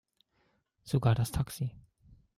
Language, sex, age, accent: German, male, 30-39, Deutschland Deutsch